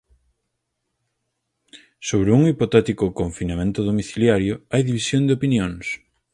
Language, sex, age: Galician, male, 30-39